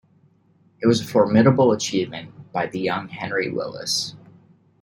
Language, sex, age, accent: English, male, 19-29, United States English